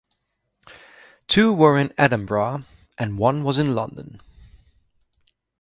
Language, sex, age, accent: English, male, 30-39, England English